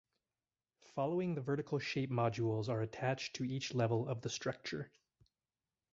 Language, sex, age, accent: English, male, 30-39, United States English